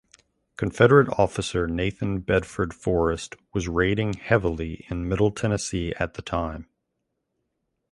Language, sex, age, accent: English, male, 40-49, United States English